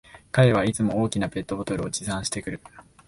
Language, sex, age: Japanese, male, 19-29